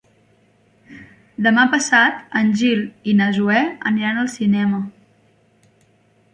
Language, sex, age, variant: Catalan, female, 19-29, Central